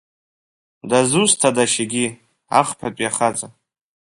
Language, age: Abkhazian, under 19